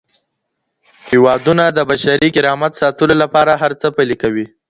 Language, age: Pashto, under 19